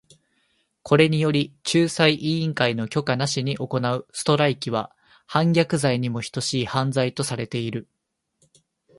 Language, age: Japanese, 19-29